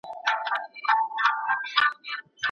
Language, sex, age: Pashto, female, 30-39